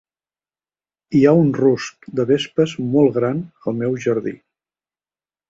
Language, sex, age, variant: Catalan, male, 60-69, Central